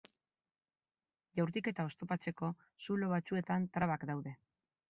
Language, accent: Basque, Mendebalekoa (Araba, Bizkaia, Gipuzkoako mendebaleko herri batzuk)